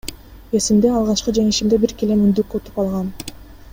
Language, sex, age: Kyrgyz, female, 19-29